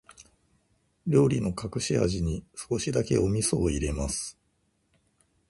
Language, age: Japanese, 50-59